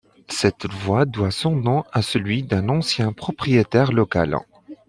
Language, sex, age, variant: French, male, 30-39, Français de métropole